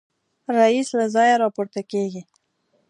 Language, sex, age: Pashto, female, 19-29